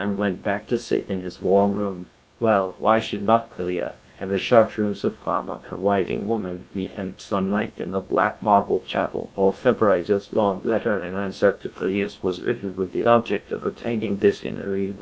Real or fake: fake